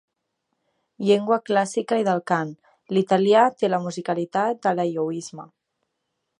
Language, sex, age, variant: Catalan, female, 19-29, Central